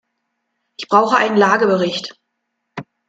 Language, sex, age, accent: German, female, 50-59, Deutschland Deutsch